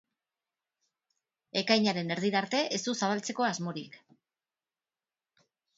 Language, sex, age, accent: Basque, female, 50-59, Mendebalekoa (Araba, Bizkaia, Gipuzkoako mendebaleko herri batzuk)